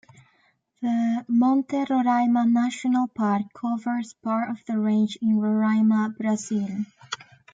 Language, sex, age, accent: English, female, 19-29, Irish English